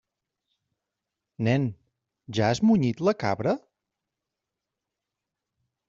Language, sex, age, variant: Catalan, male, 30-39, Central